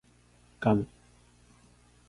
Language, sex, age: Japanese, male, 19-29